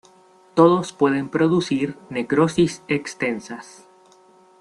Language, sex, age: Spanish, male, 19-29